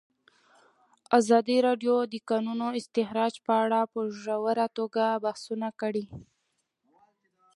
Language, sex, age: Pashto, female, 19-29